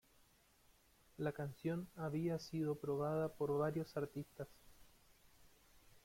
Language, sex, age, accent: Spanish, male, 30-39, Rioplatense: Argentina, Uruguay, este de Bolivia, Paraguay